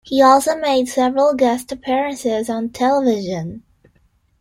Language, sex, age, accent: English, female, 19-29, United States English